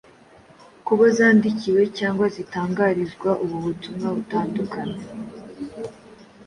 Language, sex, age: Kinyarwanda, female, under 19